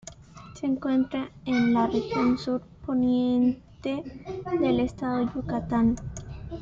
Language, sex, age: Spanish, female, under 19